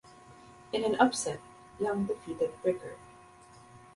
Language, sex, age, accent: English, female, 19-29, Filipino